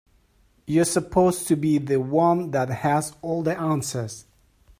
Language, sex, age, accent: English, male, 40-49, England English